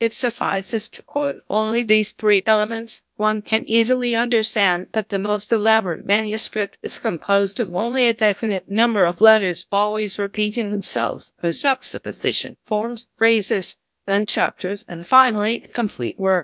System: TTS, GlowTTS